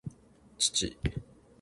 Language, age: Japanese, 19-29